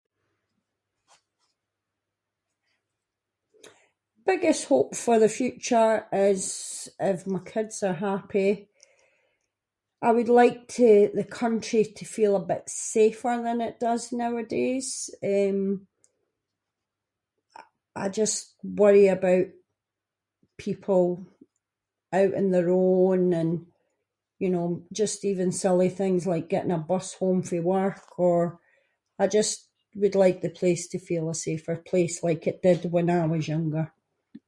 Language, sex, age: Scots, female, 50-59